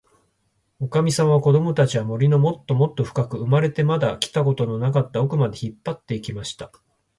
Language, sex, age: Japanese, male, 40-49